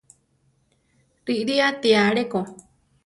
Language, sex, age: Central Tarahumara, female, 30-39